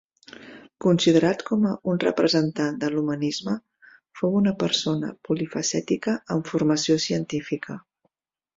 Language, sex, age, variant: Catalan, female, 40-49, Central